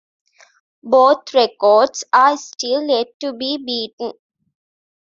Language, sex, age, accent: English, female, 19-29, India and South Asia (India, Pakistan, Sri Lanka)